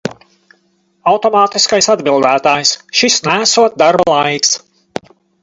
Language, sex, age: Latvian, male, 50-59